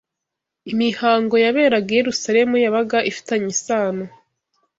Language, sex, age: Kinyarwanda, female, 19-29